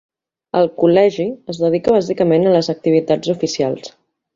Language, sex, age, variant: Catalan, female, 19-29, Central